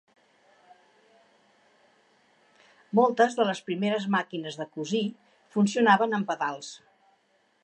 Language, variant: Catalan, Central